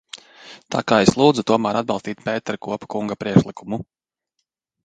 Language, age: Latvian, 30-39